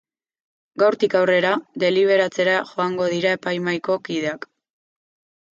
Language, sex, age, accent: Basque, female, 19-29, Mendebalekoa (Araba, Bizkaia, Gipuzkoako mendebaleko herri batzuk)